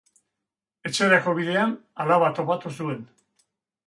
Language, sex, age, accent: Basque, male, 70-79, Erdialdekoa edo Nafarra (Gipuzkoa, Nafarroa)